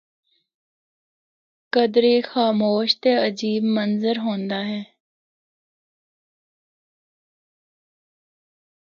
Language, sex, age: Northern Hindko, female, 19-29